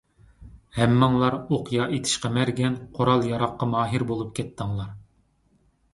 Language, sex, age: Uyghur, male, 30-39